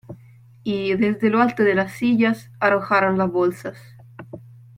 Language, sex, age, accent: Spanish, female, 19-29, Rioplatense: Argentina, Uruguay, este de Bolivia, Paraguay